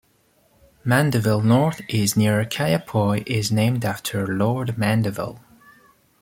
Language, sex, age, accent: English, male, 30-39, United States English